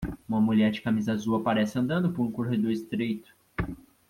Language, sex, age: Portuguese, male, 19-29